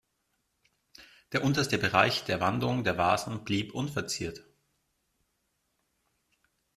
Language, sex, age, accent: German, male, 19-29, Deutschland Deutsch